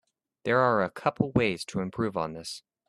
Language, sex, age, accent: English, male, 19-29, United States English